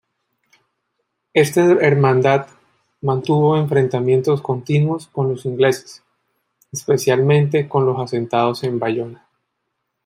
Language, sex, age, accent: Spanish, male, 30-39, Caribe: Cuba, Venezuela, Puerto Rico, República Dominicana, Panamá, Colombia caribeña, México caribeño, Costa del golfo de México